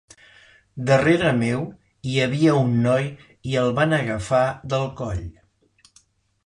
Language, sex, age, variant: Catalan, male, 60-69, Central